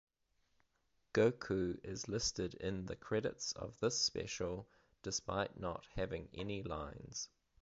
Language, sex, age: English, male, 30-39